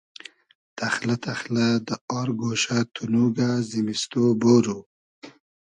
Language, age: Hazaragi, 30-39